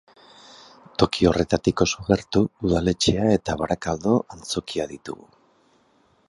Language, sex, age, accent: Basque, male, 50-59, Erdialdekoa edo Nafarra (Gipuzkoa, Nafarroa)